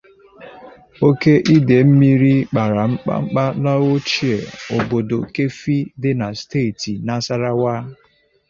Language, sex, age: Igbo, male, 30-39